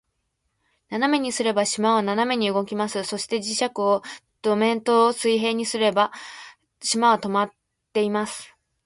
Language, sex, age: Japanese, female, 19-29